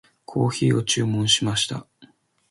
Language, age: Japanese, 19-29